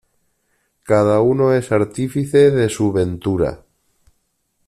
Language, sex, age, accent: Spanish, male, 40-49, España: Norte peninsular (Asturias, Castilla y León, Cantabria, País Vasco, Navarra, Aragón, La Rioja, Guadalajara, Cuenca)